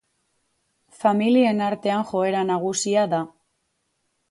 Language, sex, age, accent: Basque, female, 19-29, Mendebalekoa (Araba, Bizkaia, Gipuzkoako mendebaleko herri batzuk)